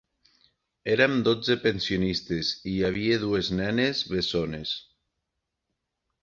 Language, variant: Catalan, Septentrional